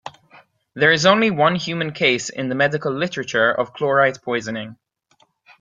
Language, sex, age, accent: English, male, 19-29, England English